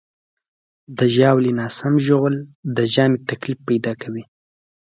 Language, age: Pashto, 19-29